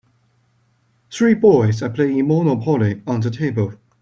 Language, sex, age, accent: English, male, 19-29, England English